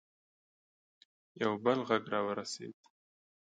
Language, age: Pashto, 19-29